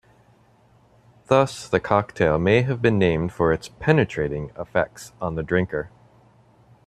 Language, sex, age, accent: English, male, 40-49, United States English